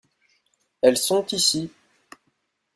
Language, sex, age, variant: French, male, 19-29, Français de métropole